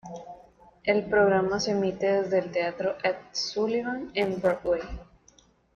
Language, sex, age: Spanish, female, 19-29